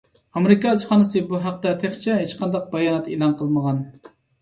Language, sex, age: Uyghur, male, 30-39